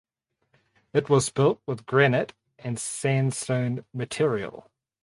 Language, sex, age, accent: English, male, 30-39, New Zealand English